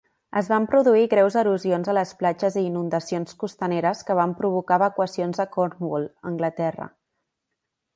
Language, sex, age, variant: Catalan, female, 19-29, Central